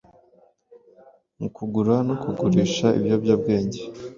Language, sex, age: Kinyarwanda, male, 19-29